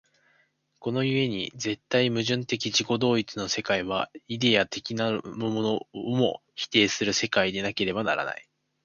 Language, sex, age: Japanese, male, 19-29